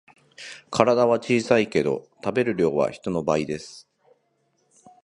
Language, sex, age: Japanese, male, 30-39